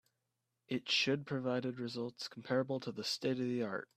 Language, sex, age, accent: English, male, under 19, United States English